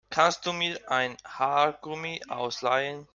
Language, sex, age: German, male, under 19